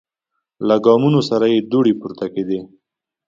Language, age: Pashto, 30-39